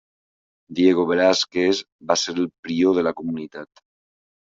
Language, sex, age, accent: Catalan, male, 40-49, valencià